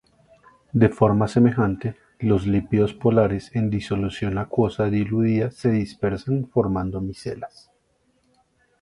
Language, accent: Spanish, Caribe: Cuba, Venezuela, Puerto Rico, República Dominicana, Panamá, Colombia caribeña, México caribeño, Costa del golfo de México